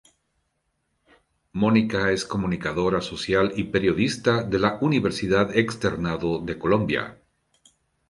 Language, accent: Spanish, Andino-Pacífico: Colombia, Perú, Ecuador, oeste de Bolivia y Venezuela andina